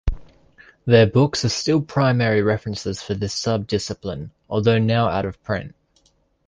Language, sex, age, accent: English, male, under 19, Australian English